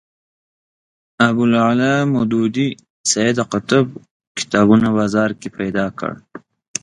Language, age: Pashto, 19-29